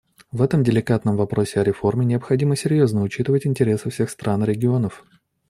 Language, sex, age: Russian, male, 30-39